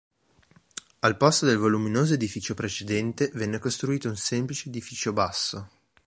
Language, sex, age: Italian, male, 19-29